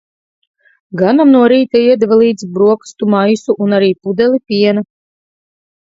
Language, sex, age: Latvian, female, 30-39